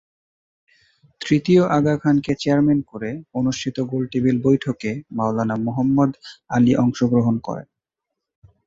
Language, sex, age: Bengali, male, 19-29